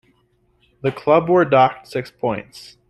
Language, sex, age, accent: English, male, under 19, United States English